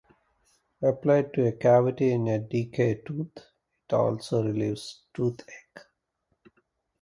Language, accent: English, India and South Asia (India, Pakistan, Sri Lanka)